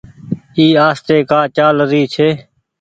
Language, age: Goaria, 19-29